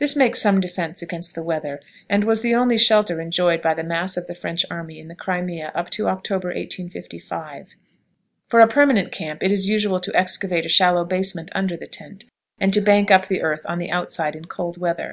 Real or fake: real